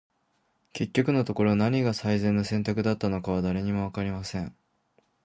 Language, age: Japanese, under 19